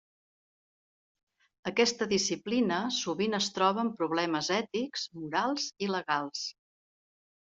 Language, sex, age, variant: Catalan, female, 60-69, Central